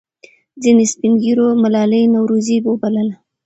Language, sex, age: Pashto, female, 19-29